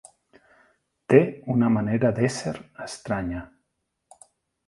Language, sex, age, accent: Catalan, male, 40-49, central; nord-occidental